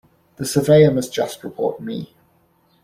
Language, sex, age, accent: English, male, 19-29, England English